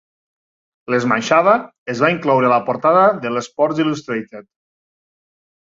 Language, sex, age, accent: Catalan, male, 30-39, Lleidatà